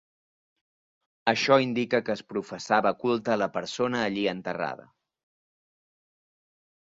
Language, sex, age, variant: Catalan, male, 19-29, Central